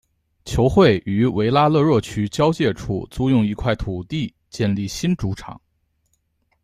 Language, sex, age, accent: Chinese, male, 19-29, 出生地：河北省